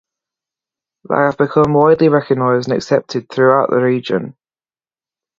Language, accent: English, England English